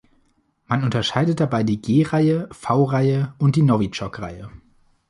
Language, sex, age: German, male, 19-29